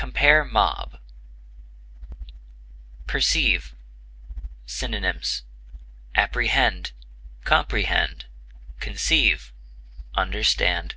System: none